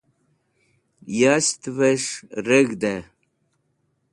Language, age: Wakhi, 70-79